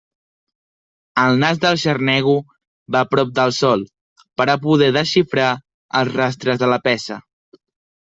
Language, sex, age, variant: Catalan, male, under 19, Central